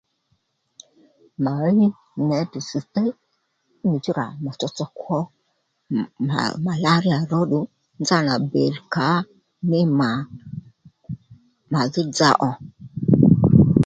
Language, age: Lendu, 40-49